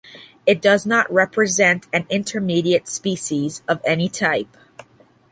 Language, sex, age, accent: English, female, 40-49, United States English